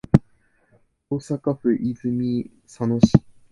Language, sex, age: Japanese, male, 19-29